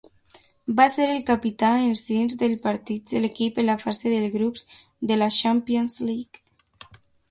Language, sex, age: Catalan, female, under 19